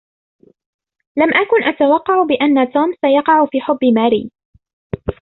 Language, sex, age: Arabic, female, 19-29